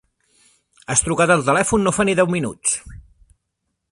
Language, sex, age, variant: Catalan, male, 30-39, Central